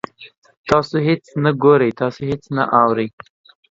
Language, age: Pashto, 19-29